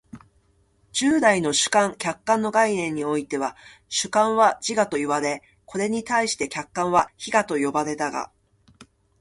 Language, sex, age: Japanese, female, 40-49